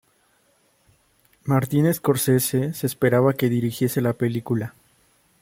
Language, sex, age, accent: Spanish, male, 19-29, México